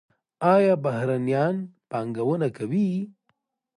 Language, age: Pashto, 40-49